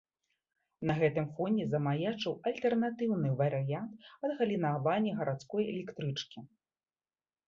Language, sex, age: Belarusian, female, 30-39